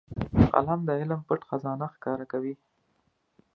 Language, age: Pashto, 30-39